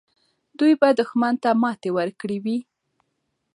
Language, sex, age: Pashto, female, 19-29